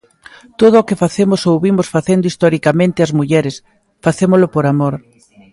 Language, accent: Galician, Oriental (común en zona oriental)